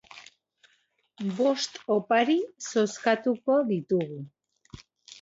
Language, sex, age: Basque, female, 30-39